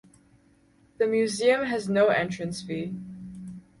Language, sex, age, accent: English, female, 19-29, Canadian English